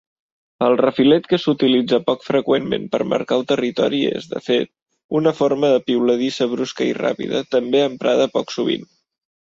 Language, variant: Catalan, Central